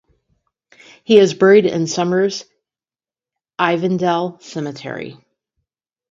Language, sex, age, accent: English, female, 50-59, United States English; Midwestern